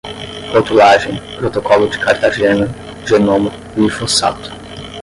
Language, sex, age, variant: Portuguese, male, 19-29, Portuguese (Brasil)